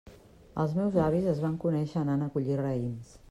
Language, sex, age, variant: Catalan, female, 50-59, Central